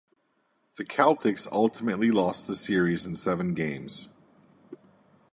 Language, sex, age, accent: English, male, 30-39, United States English